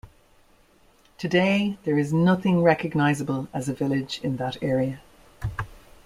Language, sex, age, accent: English, female, 50-59, Irish English